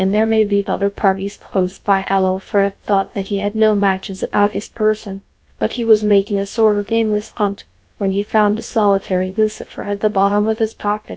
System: TTS, GlowTTS